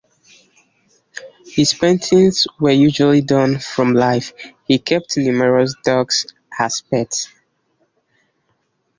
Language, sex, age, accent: English, male, 19-29, England English